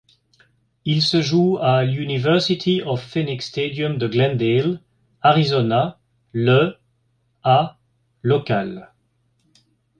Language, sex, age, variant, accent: French, male, 50-59, Français d'Europe, Français de Belgique